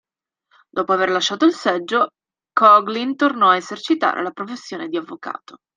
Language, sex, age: Italian, female, 19-29